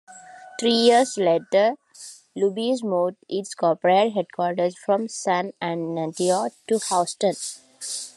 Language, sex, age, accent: English, female, 19-29, India and South Asia (India, Pakistan, Sri Lanka)